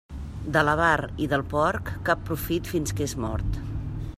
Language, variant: Catalan, Central